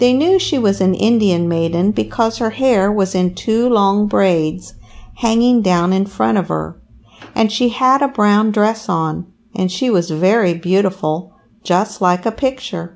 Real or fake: real